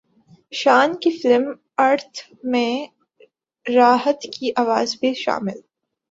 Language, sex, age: Urdu, female, 19-29